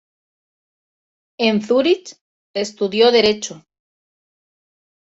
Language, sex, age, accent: Spanish, female, 40-49, España: Centro-Sur peninsular (Madrid, Toledo, Castilla-La Mancha)